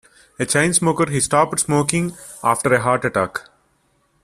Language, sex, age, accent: English, male, 19-29, India and South Asia (India, Pakistan, Sri Lanka)